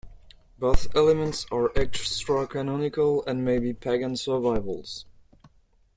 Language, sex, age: English, male, 19-29